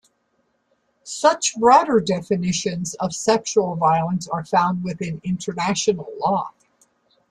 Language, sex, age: English, female, 70-79